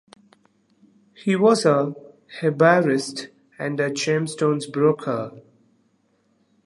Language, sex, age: English, male, 30-39